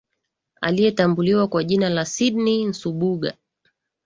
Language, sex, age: Swahili, female, 30-39